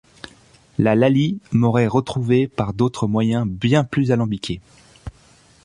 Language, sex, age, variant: French, male, 30-39, Français de métropole